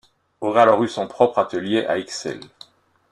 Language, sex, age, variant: French, male, 50-59, Français de métropole